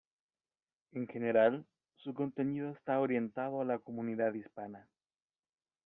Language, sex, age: Spanish, male, 30-39